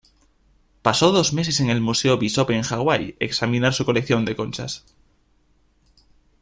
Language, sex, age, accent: Spanish, male, under 19, España: Norte peninsular (Asturias, Castilla y León, Cantabria, País Vasco, Navarra, Aragón, La Rioja, Guadalajara, Cuenca)